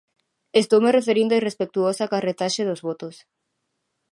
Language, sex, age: Galician, female, 19-29